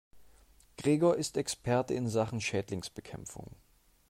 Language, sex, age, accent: German, male, 19-29, Deutschland Deutsch